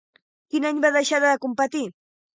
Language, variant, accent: Catalan, Central, central; septentrional